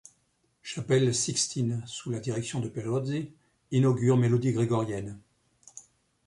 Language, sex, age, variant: French, male, 60-69, Français de métropole